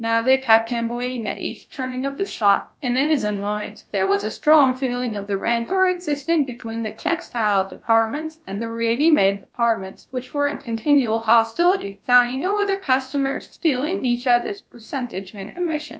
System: TTS, GlowTTS